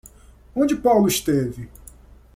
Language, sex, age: Portuguese, male, 19-29